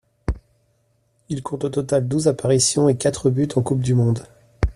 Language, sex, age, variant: French, male, 30-39, Français de métropole